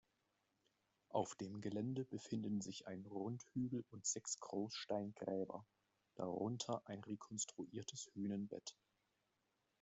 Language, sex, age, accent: German, male, 40-49, Deutschland Deutsch